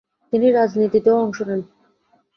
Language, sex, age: Bengali, female, 19-29